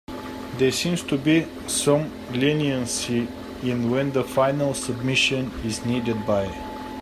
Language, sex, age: English, male, 30-39